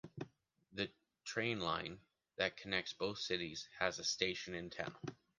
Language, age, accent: English, 30-39, Canadian English